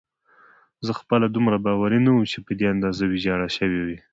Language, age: Pashto, 19-29